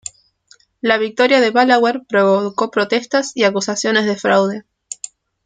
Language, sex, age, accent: Spanish, female, 19-29, Rioplatense: Argentina, Uruguay, este de Bolivia, Paraguay